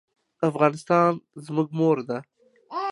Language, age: Pashto, 30-39